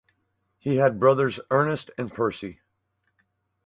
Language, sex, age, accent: English, male, 30-39, United States English